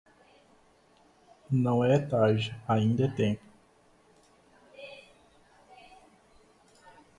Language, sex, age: Portuguese, male, 40-49